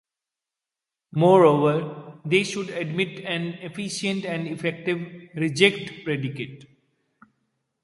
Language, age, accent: English, 30-39, India and South Asia (India, Pakistan, Sri Lanka)